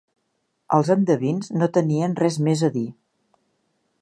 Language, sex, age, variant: Catalan, female, 60-69, Septentrional